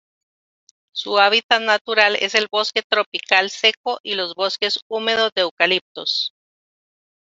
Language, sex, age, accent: Spanish, female, 50-59, América central